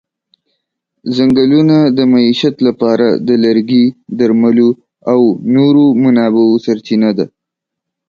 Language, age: Pashto, 19-29